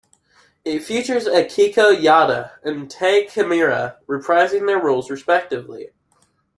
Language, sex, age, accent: English, male, under 19, United States English